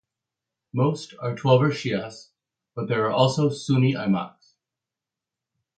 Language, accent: English, United States English